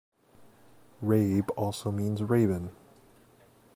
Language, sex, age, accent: English, male, 19-29, United States English